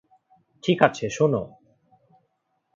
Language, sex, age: Bengali, male, 19-29